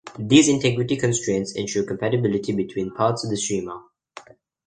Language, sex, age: English, male, under 19